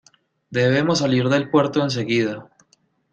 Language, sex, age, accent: Spanish, male, 30-39, Caribe: Cuba, Venezuela, Puerto Rico, República Dominicana, Panamá, Colombia caribeña, México caribeño, Costa del golfo de México